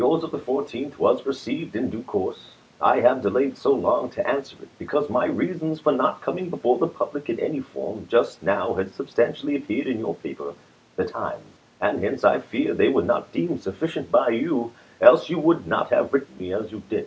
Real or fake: real